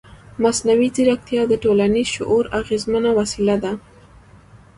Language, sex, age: Pashto, female, 19-29